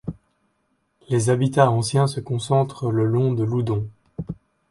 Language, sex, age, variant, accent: French, male, 19-29, Français d'Europe, Français de Belgique